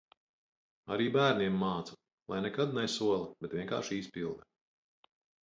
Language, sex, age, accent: Latvian, male, 50-59, Vidus dialekts